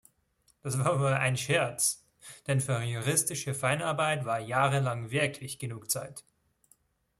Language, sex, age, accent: German, male, 19-29, Schweizerdeutsch